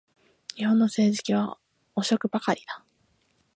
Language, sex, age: Japanese, female, 19-29